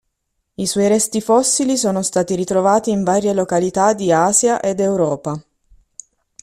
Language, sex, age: Italian, female, 30-39